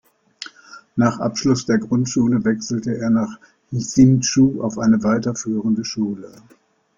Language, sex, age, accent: German, male, 60-69, Deutschland Deutsch